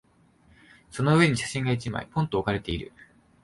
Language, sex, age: Japanese, male, 19-29